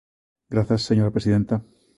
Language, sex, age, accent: Galician, male, 50-59, Normativo (estándar)